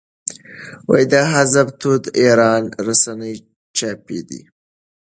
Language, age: Pashto, under 19